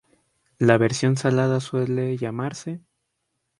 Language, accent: Spanish, México